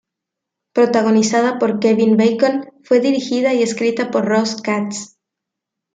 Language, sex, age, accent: Spanish, female, 19-29, México